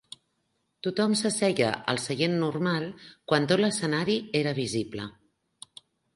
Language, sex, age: Catalan, female, 50-59